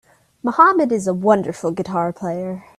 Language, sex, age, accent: English, female, under 19, United States English